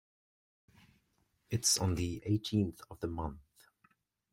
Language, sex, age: English, male, 19-29